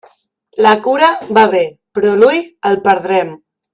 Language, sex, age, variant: Catalan, male, 40-49, Central